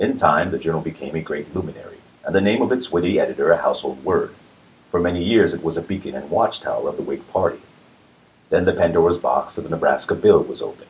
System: none